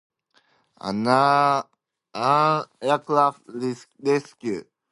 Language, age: English, 19-29